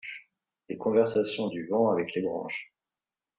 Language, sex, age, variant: French, male, 30-39, Français de métropole